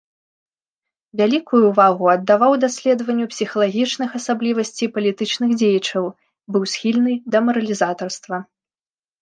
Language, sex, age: Belarusian, female, 19-29